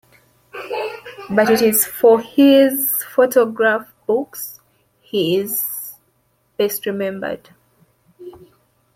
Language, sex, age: English, female, 19-29